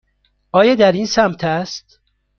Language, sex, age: Persian, male, 30-39